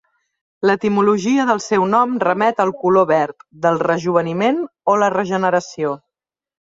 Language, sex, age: Catalan, female, 30-39